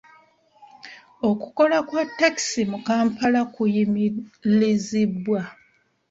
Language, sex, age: Ganda, female, 30-39